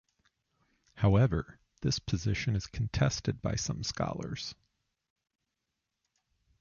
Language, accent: English, United States English